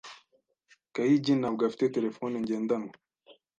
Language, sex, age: Kinyarwanda, male, 19-29